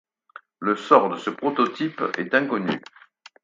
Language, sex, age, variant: French, male, 60-69, Français de métropole